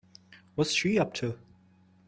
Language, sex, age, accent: English, male, 19-29, India and South Asia (India, Pakistan, Sri Lanka)